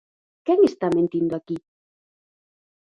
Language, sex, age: Galician, female, 19-29